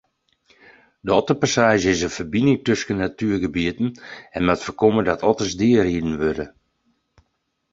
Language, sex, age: Western Frisian, male, 50-59